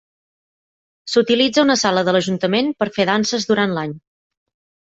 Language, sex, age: Catalan, female, 30-39